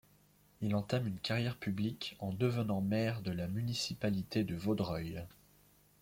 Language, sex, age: French, male, 19-29